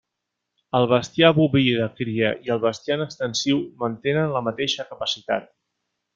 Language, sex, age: Catalan, male, 40-49